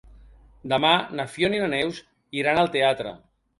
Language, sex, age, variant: Catalan, male, 50-59, Balear